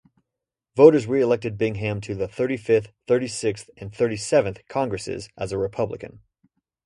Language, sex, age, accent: English, male, 19-29, United States English